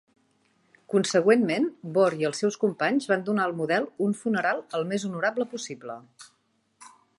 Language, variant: Catalan, Central